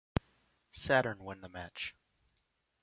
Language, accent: English, United States English